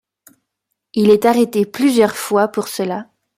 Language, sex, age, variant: French, female, 19-29, Français de métropole